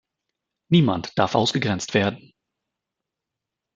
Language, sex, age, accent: German, male, 30-39, Deutschland Deutsch